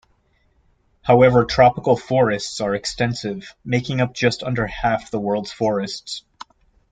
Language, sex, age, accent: English, male, 30-39, United States English